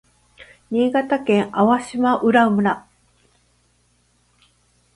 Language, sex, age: Japanese, female, 50-59